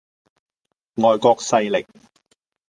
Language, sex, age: Cantonese, male, 50-59